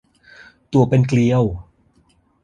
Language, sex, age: Thai, male, 40-49